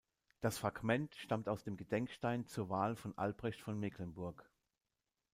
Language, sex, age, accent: German, male, 50-59, Deutschland Deutsch